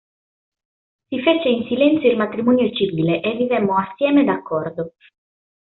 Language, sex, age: Italian, female, 19-29